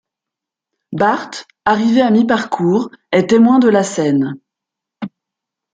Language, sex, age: French, female, 40-49